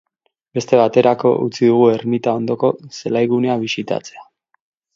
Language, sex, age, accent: Basque, male, 30-39, Erdialdekoa edo Nafarra (Gipuzkoa, Nafarroa)